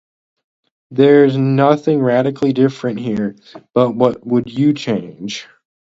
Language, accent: English, United States English